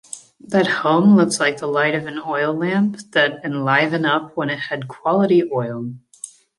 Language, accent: English, United States English